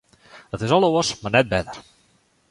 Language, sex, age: Western Frisian, male, 19-29